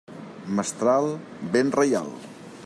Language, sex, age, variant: Catalan, male, 60-69, Central